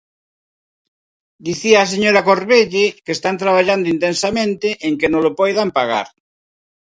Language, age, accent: Galician, 60-69, Normativo (estándar)